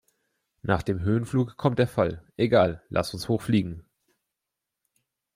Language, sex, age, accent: German, male, 19-29, Deutschland Deutsch